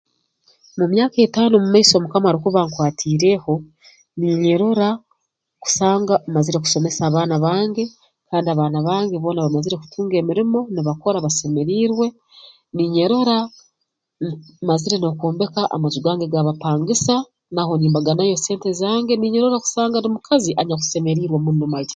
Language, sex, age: Tooro, female, 40-49